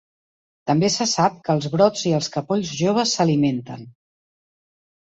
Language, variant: Catalan, Central